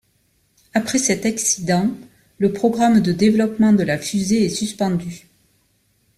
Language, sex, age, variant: French, female, 50-59, Français de métropole